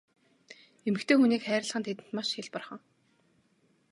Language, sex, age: Mongolian, female, 19-29